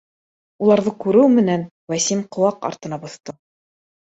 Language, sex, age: Bashkir, female, 30-39